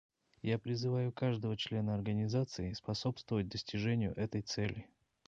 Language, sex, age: Russian, male, 40-49